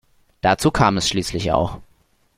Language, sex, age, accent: German, male, under 19, Deutschland Deutsch